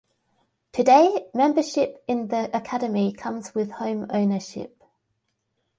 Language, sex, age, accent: English, female, 30-39, Australian English